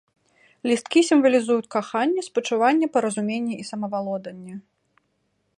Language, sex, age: Belarusian, female, 30-39